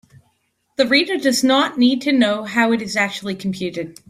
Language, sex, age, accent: English, female, 40-49, United States English